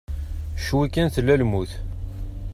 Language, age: Kabyle, 30-39